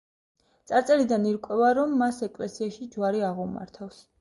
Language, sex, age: Georgian, female, 30-39